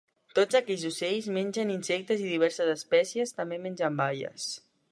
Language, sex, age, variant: Catalan, male, 19-29, Central